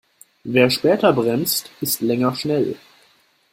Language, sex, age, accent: German, male, under 19, Deutschland Deutsch